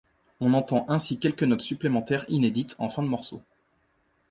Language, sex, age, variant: French, male, 19-29, Français de métropole